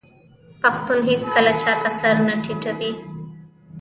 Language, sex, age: Pashto, female, 19-29